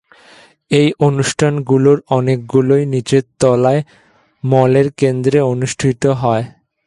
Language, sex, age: Bengali, male, 19-29